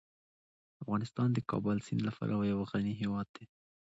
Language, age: Pashto, 19-29